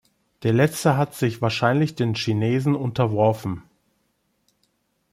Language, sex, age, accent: German, male, 50-59, Deutschland Deutsch